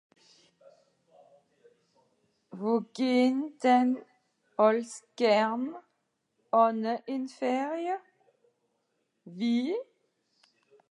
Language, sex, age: Swiss German, female, 50-59